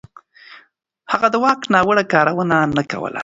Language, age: Pashto, 19-29